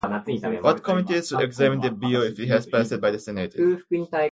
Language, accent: English, United States English